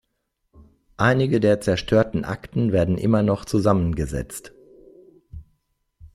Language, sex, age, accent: German, male, 50-59, Deutschland Deutsch